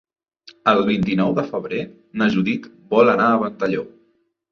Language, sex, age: Catalan, male, 19-29